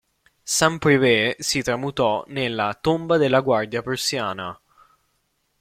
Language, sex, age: Italian, male, 19-29